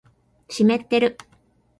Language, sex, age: Japanese, female, 19-29